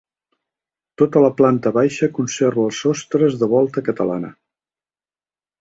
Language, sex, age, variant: Catalan, male, 60-69, Central